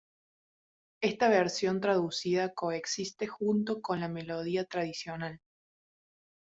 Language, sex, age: Spanish, female, 19-29